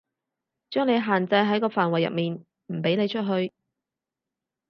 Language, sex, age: Cantonese, female, 30-39